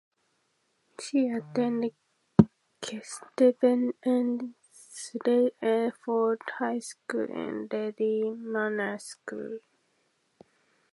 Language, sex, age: English, female, 19-29